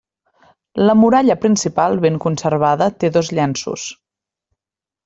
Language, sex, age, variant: Catalan, female, 19-29, Central